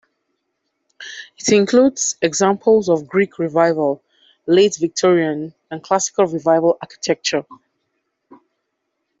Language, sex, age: English, female, 30-39